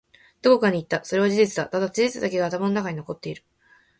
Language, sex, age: Japanese, female, 19-29